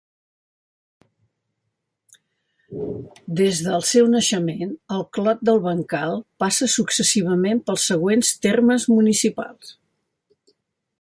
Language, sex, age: Catalan, female, 70-79